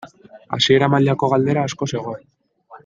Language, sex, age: Basque, male, 19-29